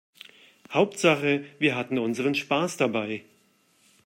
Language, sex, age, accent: German, male, 30-39, Deutschland Deutsch